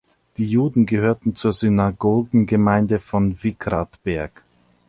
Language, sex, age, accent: German, male, 40-49, Deutschland Deutsch